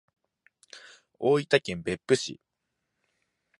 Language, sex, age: Japanese, male, 19-29